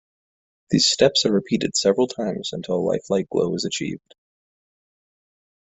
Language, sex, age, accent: English, male, 19-29, United States English